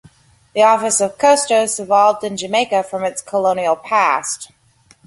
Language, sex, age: English, female, 19-29